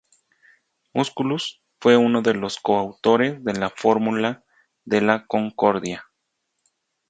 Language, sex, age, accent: Spanish, male, 40-49, México